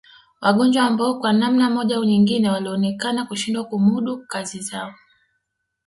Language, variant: Swahili, Kiswahili cha Bara ya Tanzania